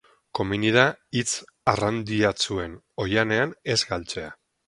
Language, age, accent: Basque, 40-49, Mendebalekoa (Araba, Bizkaia, Gipuzkoako mendebaleko herri batzuk)